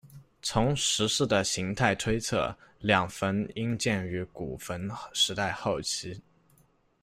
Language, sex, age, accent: Chinese, male, under 19, 出生地：浙江省